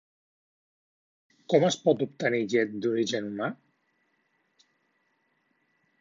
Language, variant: Catalan, Central